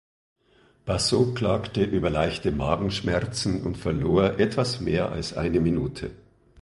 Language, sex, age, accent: German, male, 50-59, Österreichisches Deutsch